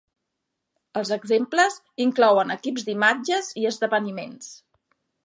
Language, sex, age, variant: Catalan, female, 40-49, Central